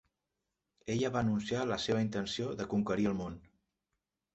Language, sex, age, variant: Catalan, male, 40-49, Central